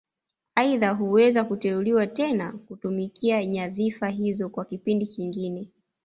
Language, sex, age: Swahili, female, 19-29